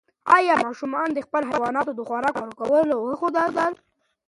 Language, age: Pashto, 19-29